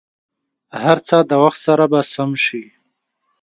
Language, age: Pashto, 19-29